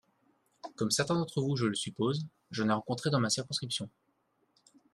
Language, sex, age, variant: French, male, 19-29, Français de métropole